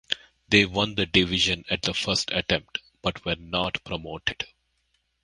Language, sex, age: English, male, 50-59